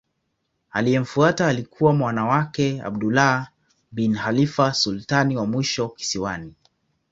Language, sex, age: Swahili, male, 19-29